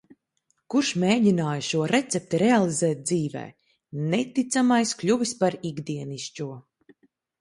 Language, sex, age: Latvian, female, 19-29